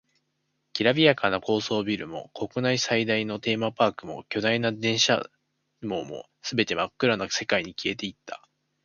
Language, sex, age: Japanese, male, 19-29